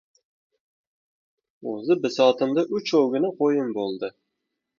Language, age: Uzbek, 19-29